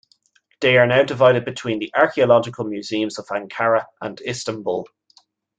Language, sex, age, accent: English, male, 19-29, Irish English